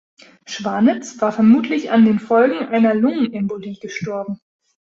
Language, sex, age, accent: German, female, 19-29, Deutschland Deutsch